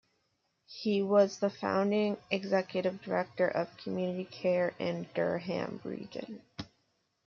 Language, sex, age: English, female, 19-29